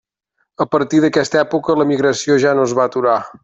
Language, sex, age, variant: Catalan, male, 30-39, Central